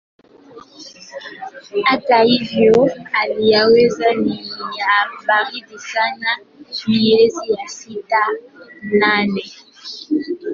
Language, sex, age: Swahili, female, 19-29